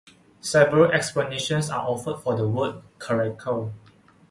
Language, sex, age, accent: English, male, 19-29, Malaysian English